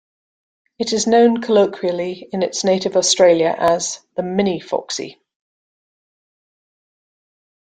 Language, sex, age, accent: English, female, 50-59, Scottish English